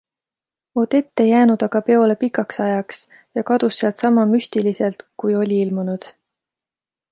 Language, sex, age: Estonian, female, 30-39